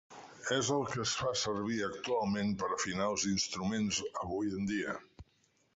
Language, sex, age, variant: Catalan, male, 60-69, Central